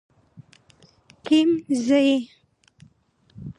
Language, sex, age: Pashto, female, 19-29